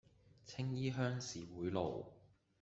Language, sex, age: Cantonese, male, 19-29